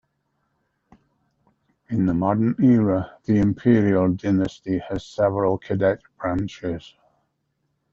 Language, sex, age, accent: English, male, 70-79, England English